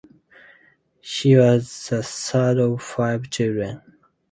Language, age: English, 19-29